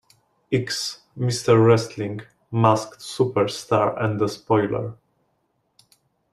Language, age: English, 30-39